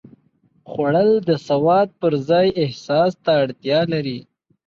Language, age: Pashto, 19-29